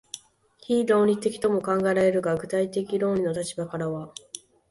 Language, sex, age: Japanese, female, 19-29